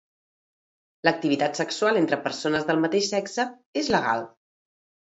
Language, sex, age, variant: Catalan, female, 40-49, Central